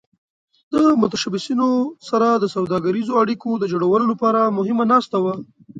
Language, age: Pashto, 19-29